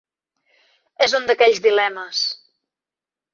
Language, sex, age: Catalan, female, 30-39